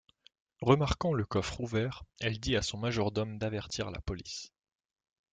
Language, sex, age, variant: French, male, 19-29, Français de métropole